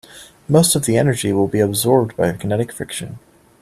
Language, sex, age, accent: English, male, 19-29, United States English